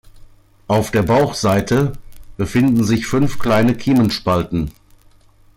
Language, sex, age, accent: German, male, 50-59, Deutschland Deutsch